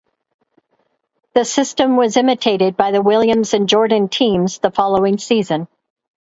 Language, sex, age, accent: English, female, 60-69, United States English